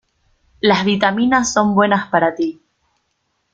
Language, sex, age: Spanish, female, 30-39